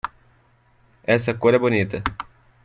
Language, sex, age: Portuguese, male, 30-39